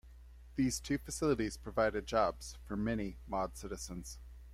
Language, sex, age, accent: English, male, 30-39, United States English